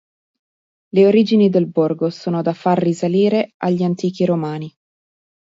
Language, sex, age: Italian, female, 30-39